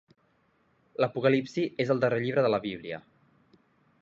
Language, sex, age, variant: Catalan, male, 19-29, Central